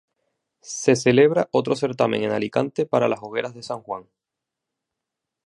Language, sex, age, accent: Spanish, male, 19-29, España: Islas Canarias